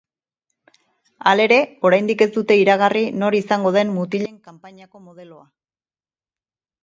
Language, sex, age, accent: Basque, female, 40-49, Erdialdekoa edo Nafarra (Gipuzkoa, Nafarroa)